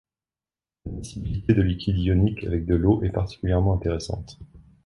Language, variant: French, Français de métropole